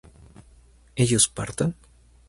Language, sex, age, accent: Spanish, male, 19-29, México